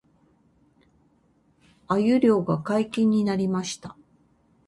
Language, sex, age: Japanese, female, 50-59